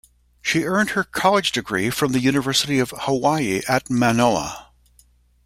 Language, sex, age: English, male, 60-69